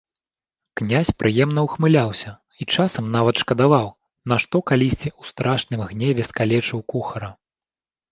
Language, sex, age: Belarusian, male, 30-39